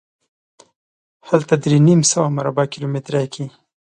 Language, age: Pashto, 30-39